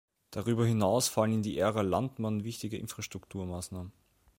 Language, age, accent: German, 19-29, Österreichisches Deutsch